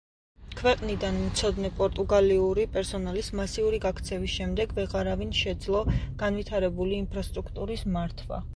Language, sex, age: Georgian, female, 30-39